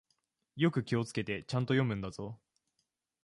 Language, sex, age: Japanese, male, 19-29